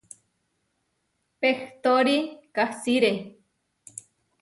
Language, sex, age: Huarijio, female, 30-39